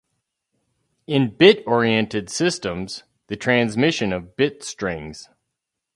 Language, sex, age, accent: English, male, 50-59, United States English